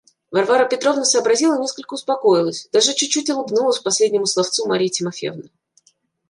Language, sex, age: Russian, female, 30-39